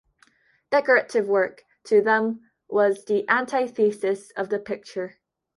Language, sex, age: English, female, under 19